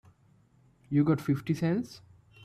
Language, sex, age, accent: English, male, 19-29, India and South Asia (India, Pakistan, Sri Lanka)